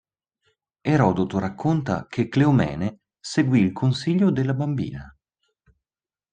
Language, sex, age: Italian, male, 30-39